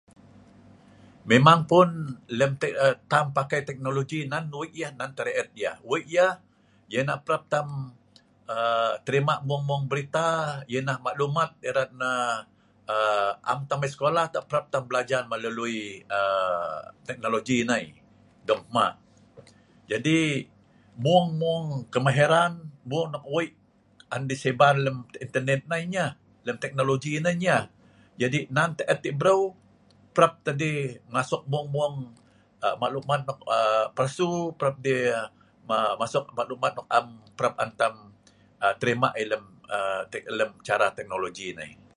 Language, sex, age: Sa'ban, male, 60-69